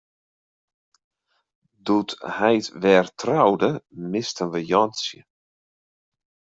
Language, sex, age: Western Frisian, male, 40-49